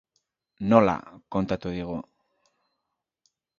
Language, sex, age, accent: Basque, male, 50-59, Mendebalekoa (Araba, Bizkaia, Gipuzkoako mendebaleko herri batzuk)